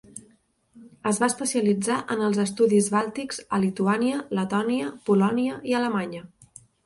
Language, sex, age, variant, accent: Catalan, female, 30-39, Central, central